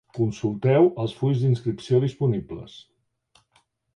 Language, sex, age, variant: Catalan, male, 60-69, Central